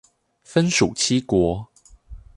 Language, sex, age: Chinese, male, 19-29